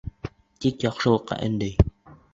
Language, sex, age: Bashkir, male, 19-29